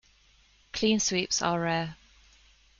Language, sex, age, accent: English, female, 30-39, England English